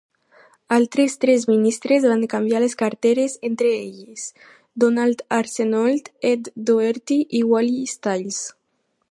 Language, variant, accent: Catalan, Nord-Occidental, nord-occidental